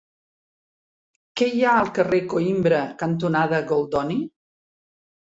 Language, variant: Catalan, Central